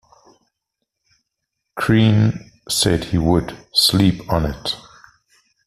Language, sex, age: English, male, 50-59